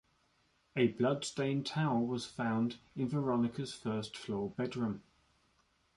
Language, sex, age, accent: English, male, 30-39, England English